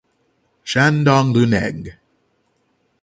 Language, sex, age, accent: English, male, 30-39, United States English; England English